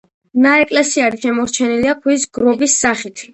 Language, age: Georgian, 30-39